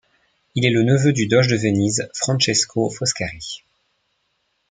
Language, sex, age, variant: French, male, 19-29, Français de métropole